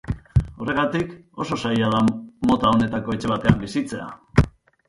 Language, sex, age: Basque, male, 50-59